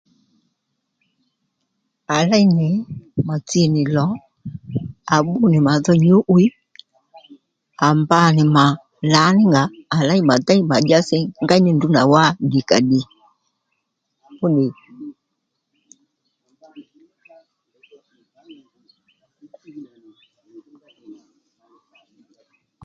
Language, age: Lendu, 40-49